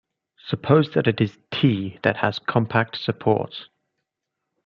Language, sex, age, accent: English, male, 19-29, England English